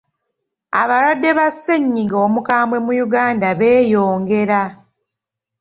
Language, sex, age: Ganda, female, 19-29